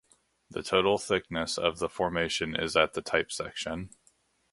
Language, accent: English, United States English